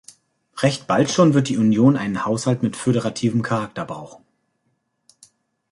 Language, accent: German, Deutschland Deutsch